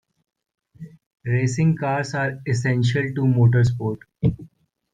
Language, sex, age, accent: English, male, 19-29, India and South Asia (India, Pakistan, Sri Lanka)